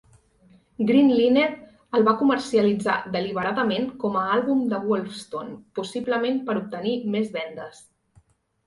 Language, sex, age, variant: Catalan, female, 19-29, Central